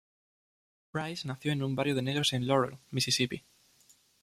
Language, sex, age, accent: Spanish, male, 19-29, España: Sur peninsular (Andalucia, Extremadura, Murcia)